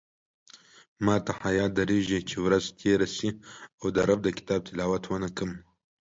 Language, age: Pashto, 19-29